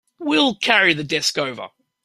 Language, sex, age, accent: English, male, 40-49, Australian English